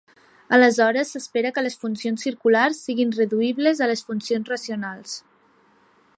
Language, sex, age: Catalan, female, 19-29